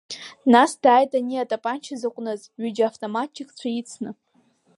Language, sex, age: Abkhazian, female, under 19